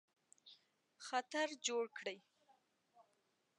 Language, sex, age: Pashto, female, 19-29